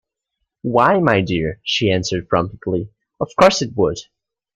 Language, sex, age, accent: English, male, under 19, United States English